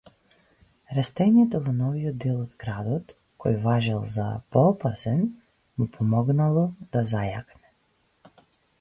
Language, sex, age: Macedonian, female, 30-39